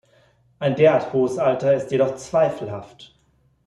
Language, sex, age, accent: German, male, 40-49, Deutschland Deutsch